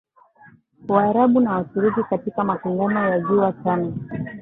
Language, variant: Swahili, Kiswahili Sanifu (EA)